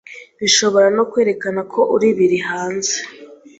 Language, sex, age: Kinyarwanda, female, 19-29